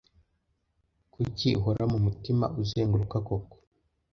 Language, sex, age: Kinyarwanda, male, under 19